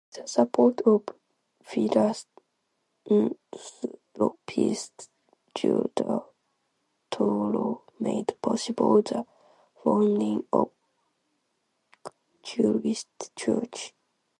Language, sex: English, female